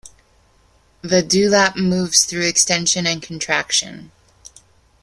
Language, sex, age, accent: English, female, 30-39, United States English